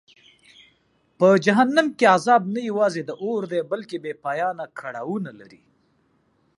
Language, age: Pashto, 30-39